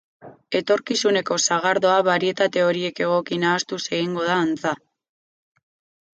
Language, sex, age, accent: Basque, female, 19-29, Mendebalekoa (Araba, Bizkaia, Gipuzkoako mendebaleko herri batzuk)